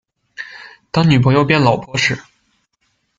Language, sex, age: Chinese, male, 19-29